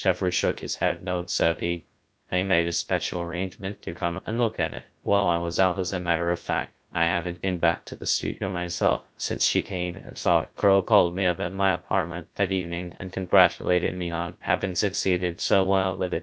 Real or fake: fake